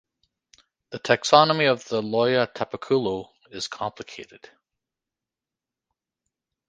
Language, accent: English, Canadian English; Irish English